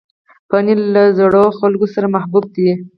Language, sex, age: Pashto, female, 19-29